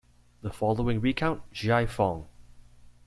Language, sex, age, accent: English, male, under 19, Canadian English